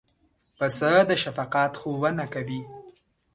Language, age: Pashto, 19-29